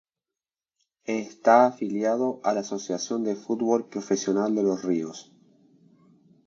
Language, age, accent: Spanish, 19-29, Rioplatense: Argentina, Uruguay, este de Bolivia, Paraguay